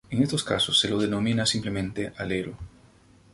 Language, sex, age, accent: Spanish, male, 30-39, Andino-Pacífico: Colombia, Perú, Ecuador, oeste de Bolivia y Venezuela andina